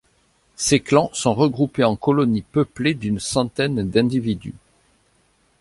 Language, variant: French, Français de métropole